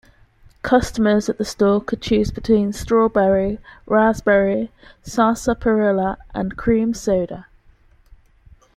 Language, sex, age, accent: English, female, 19-29, England English